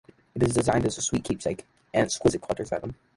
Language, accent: English, United States English